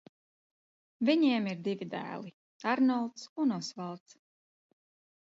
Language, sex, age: Latvian, female, 40-49